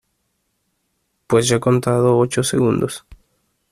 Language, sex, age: Spanish, male, 19-29